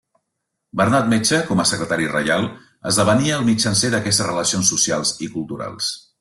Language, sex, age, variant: Catalan, male, 40-49, Central